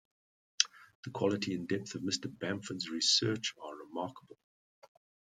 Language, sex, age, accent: English, male, 50-59, Southern African (South Africa, Zimbabwe, Namibia)